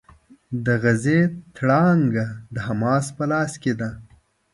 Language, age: Pashto, 19-29